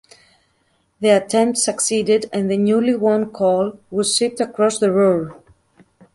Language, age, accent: English, 30-39, United States English